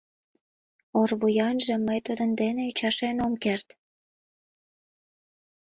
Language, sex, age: Mari, female, 19-29